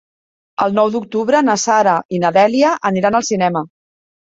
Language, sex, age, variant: Catalan, female, 40-49, Central